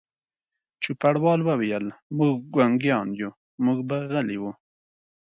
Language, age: Pashto, 30-39